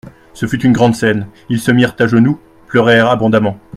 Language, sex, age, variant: French, male, 30-39, Français de métropole